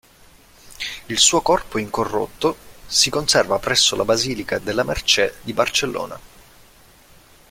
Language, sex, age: Italian, male, 30-39